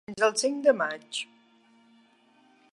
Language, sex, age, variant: Catalan, female, 60-69, Balear